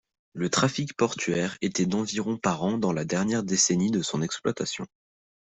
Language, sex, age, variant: French, male, under 19, Français de métropole